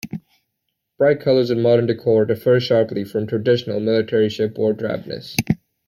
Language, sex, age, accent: English, male, 19-29, Canadian English